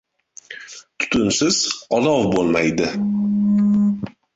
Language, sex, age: Uzbek, male, 19-29